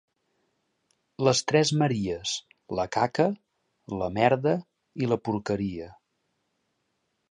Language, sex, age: Catalan, male, 40-49